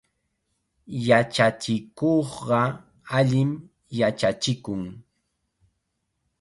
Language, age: Chiquián Ancash Quechua, 19-29